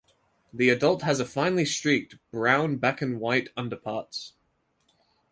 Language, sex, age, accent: English, male, 19-29, England English